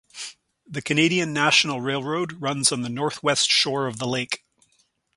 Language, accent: English, Canadian English